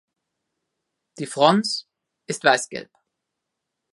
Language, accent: German, Österreichisches Deutsch